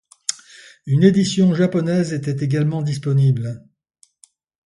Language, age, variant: French, 70-79, Français de métropole